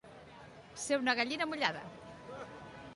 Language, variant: Catalan, Central